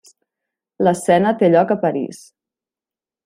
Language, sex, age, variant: Catalan, female, 40-49, Central